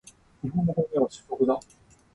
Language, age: Japanese, 30-39